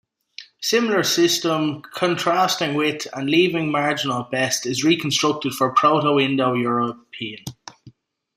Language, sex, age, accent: English, male, 19-29, Irish English